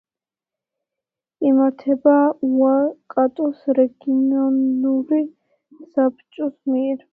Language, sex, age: Georgian, female, under 19